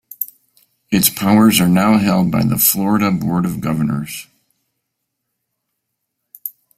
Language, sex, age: English, male, 60-69